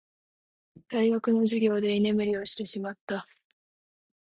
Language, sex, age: Japanese, female, under 19